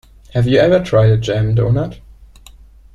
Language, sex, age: English, male, 19-29